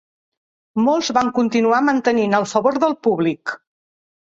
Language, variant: Catalan, Central